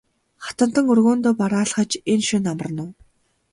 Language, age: Mongolian, 19-29